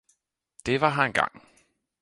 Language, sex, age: Danish, male, 19-29